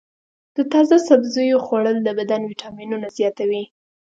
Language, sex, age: Pashto, female, under 19